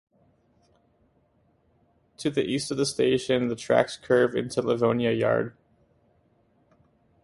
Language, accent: English, United States English